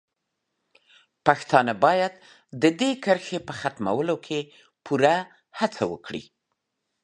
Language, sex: Pashto, female